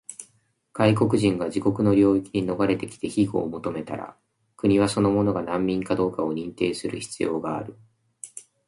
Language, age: Japanese, 19-29